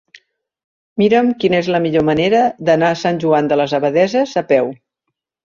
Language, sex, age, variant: Catalan, female, 60-69, Central